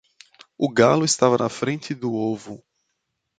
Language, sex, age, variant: Portuguese, male, 30-39, Portuguese (Brasil)